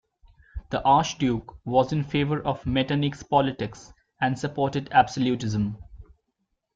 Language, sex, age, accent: English, male, 19-29, India and South Asia (India, Pakistan, Sri Lanka)